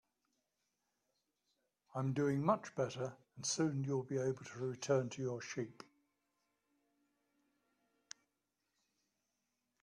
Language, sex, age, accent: English, male, 70-79, England English